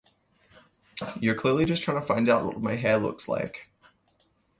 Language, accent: English, Australian English